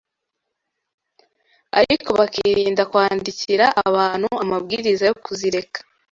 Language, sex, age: Kinyarwanda, female, 19-29